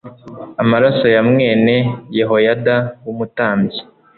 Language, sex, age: Kinyarwanda, male, 19-29